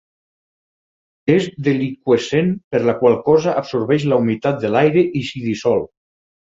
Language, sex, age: Catalan, male, 50-59